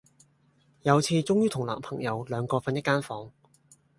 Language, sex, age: Cantonese, male, 19-29